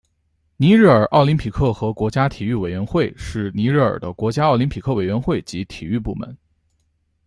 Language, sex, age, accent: Chinese, male, 19-29, 出生地：河北省